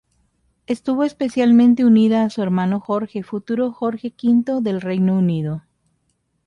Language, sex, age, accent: Spanish, female, 30-39, México